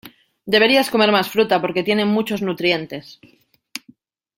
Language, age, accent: Spanish, 30-39, España: Norte peninsular (Asturias, Castilla y León, Cantabria, País Vasco, Navarra, Aragón, La Rioja, Guadalajara, Cuenca)